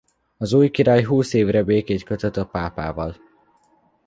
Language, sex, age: Hungarian, male, under 19